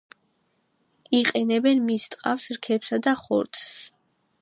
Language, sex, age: Georgian, female, 19-29